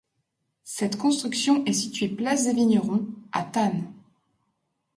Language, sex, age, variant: French, female, 30-39, Français de métropole